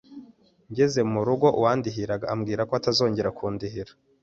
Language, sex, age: Kinyarwanda, male, 19-29